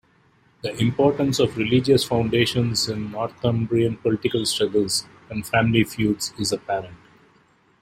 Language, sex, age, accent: English, male, 40-49, India and South Asia (India, Pakistan, Sri Lanka)